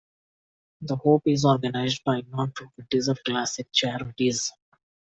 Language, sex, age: English, male, 19-29